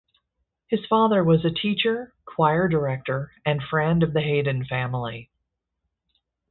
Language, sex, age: English, female, 50-59